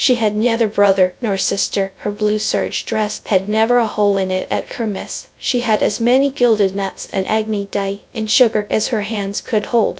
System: TTS, GradTTS